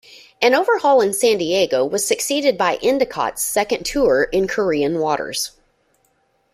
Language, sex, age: English, female, 30-39